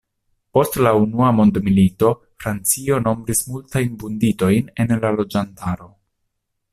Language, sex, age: Esperanto, male, 30-39